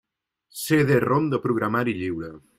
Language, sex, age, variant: Catalan, male, 30-39, Central